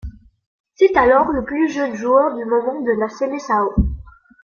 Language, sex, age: French, female, 19-29